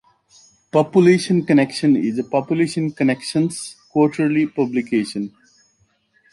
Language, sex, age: English, male, 40-49